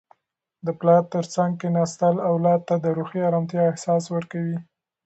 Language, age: Pashto, 30-39